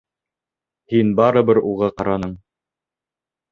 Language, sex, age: Bashkir, male, 19-29